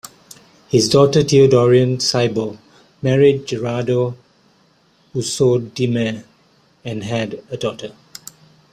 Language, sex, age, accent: English, male, 40-49, Malaysian English